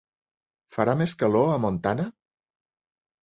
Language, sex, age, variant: Catalan, male, 60-69, Central